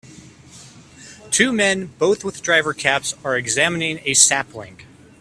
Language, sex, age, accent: English, male, 19-29, United States English